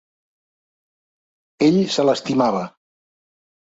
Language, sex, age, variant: Catalan, male, 50-59, Central